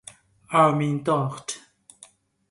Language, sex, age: Persian, male, 30-39